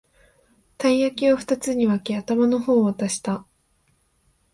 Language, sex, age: Japanese, female, 19-29